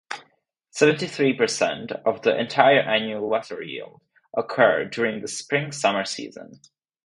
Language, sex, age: English, male, under 19